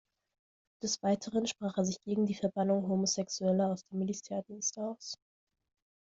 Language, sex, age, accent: German, female, 19-29, Deutschland Deutsch